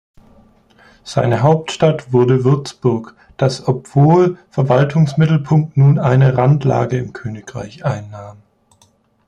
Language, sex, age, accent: German, male, 19-29, Deutschland Deutsch